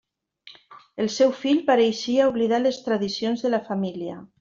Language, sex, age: Catalan, female, 50-59